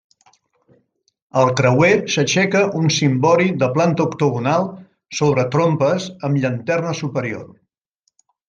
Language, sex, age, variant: Catalan, male, 70-79, Central